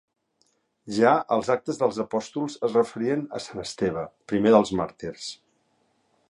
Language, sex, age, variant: Catalan, male, 50-59, Central